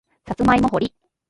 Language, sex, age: Japanese, female, 40-49